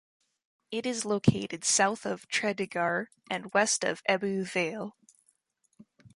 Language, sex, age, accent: English, female, 19-29, Canadian English